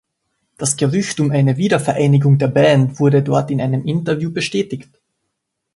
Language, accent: German, Österreichisches Deutsch